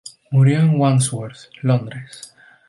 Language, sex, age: Spanish, male, 19-29